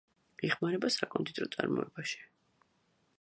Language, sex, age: Georgian, female, 40-49